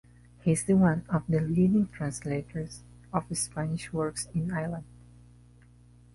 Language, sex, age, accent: English, male, under 19, United States English